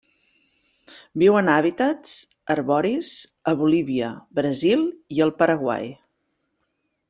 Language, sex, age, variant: Catalan, female, 50-59, Central